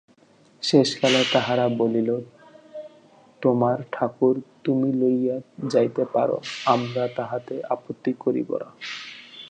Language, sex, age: Bengali, male, 19-29